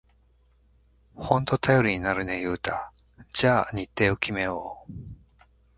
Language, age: Japanese, 50-59